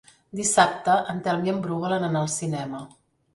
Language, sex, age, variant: Catalan, female, 50-59, Central